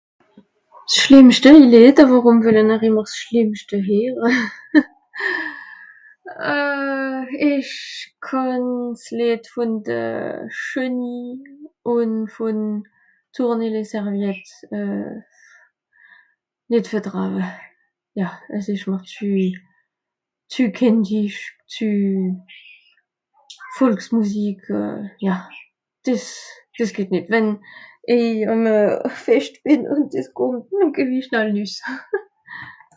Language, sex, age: Swiss German, female, 30-39